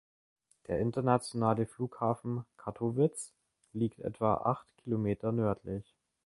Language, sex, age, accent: German, male, under 19, Deutschland Deutsch